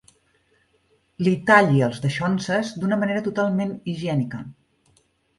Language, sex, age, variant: Catalan, female, 40-49, Central